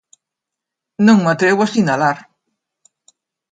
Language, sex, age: Galician, female, 60-69